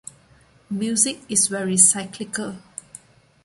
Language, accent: English, Malaysian English